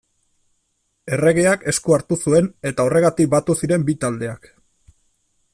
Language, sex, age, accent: Basque, male, 40-49, Erdialdekoa edo Nafarra (Gipuzkoa, Nafarroa)